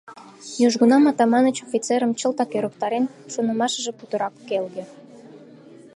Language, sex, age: Mari, female, 19-29